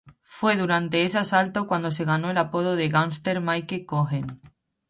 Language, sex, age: Spanish, female, 19-29